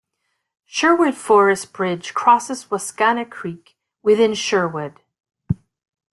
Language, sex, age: English, female, 60-69